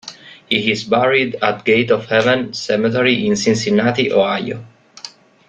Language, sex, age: English, male, 19-29